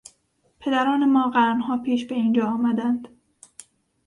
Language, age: Persian, 30-39